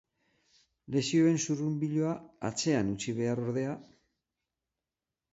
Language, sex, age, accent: Basque, male, 60-69, Mendebalekoa (Araba, Bizkaia, Gipuzkoako mendebaleko herri batzuk)